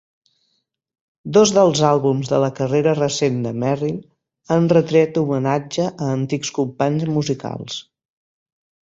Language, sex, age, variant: Catalan, female, 50-59, Central